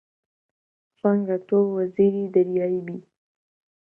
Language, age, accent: Central Kurdish, 19-29, سۆرانی